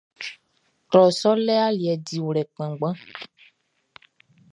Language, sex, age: Baoulé, female, 19-29